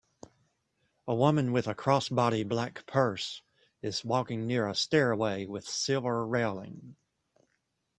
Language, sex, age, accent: English, male, 40-49, United States English